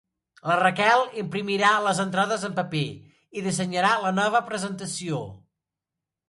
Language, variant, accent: Catalan, Central, central